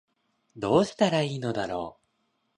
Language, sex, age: Japanese, male, 19-29